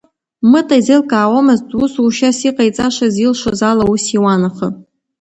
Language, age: Abkhazian, under 19